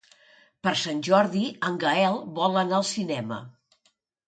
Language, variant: Catalan, Nord-Occidental